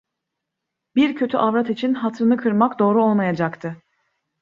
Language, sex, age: Turkish, female, 30-39